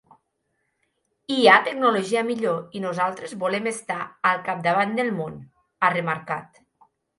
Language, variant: Catalan, Nord-Occidental